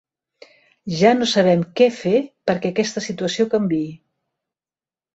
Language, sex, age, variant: Catalan, female, 50-59, Central